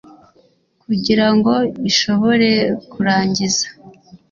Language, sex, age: Kinyarwanda, female, 19-29